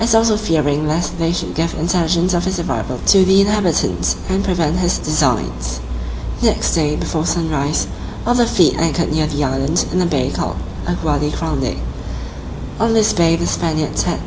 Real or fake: real